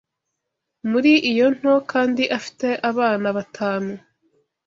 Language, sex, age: Kinyarwanda, female, 19-29